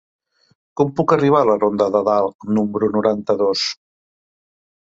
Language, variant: Catalan, Central